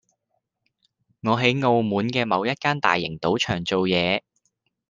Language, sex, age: Cantonese, male, 19-29